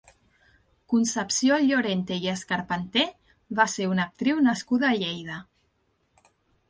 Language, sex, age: Catalan, female, 30-39